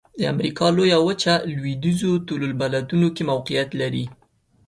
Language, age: Pashto, 19-29